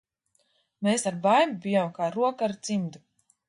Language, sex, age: Latvian, female, 30-39